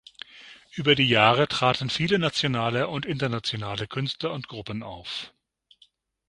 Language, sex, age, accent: German, male, 50-59, Deutschland Deutsch; Süddeutsch